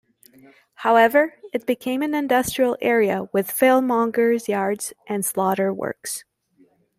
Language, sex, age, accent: English, female, 30-39, Canadian English